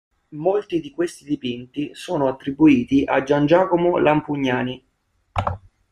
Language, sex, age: Italian, male, 30-39